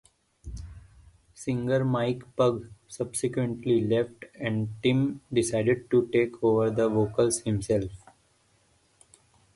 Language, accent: English, India and South Asia (India, Pakistan, Sri Lanka)